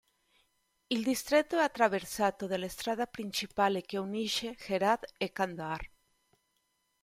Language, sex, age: Italian, female, 40-49